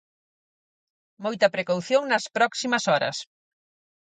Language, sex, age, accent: Galician, female, 40-49, Atlántico (seseo e gheada)